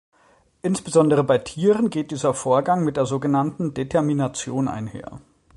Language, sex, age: German, male, 40-49